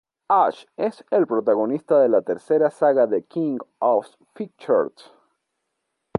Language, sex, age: Spanish, male, 19-29